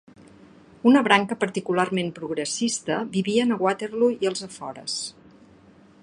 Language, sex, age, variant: Catalan, female, 50-59, Central